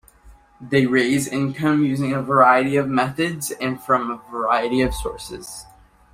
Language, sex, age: English, male, 19-29